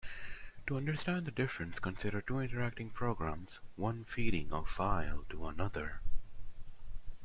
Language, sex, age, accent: English, male, under 19, India and South Asia (India, Pakistan, Sri Lanka)